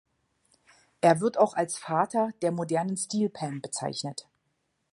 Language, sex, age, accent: German, female, 40-49, Deutschland Deutsch